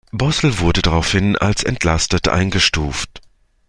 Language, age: German, 30-39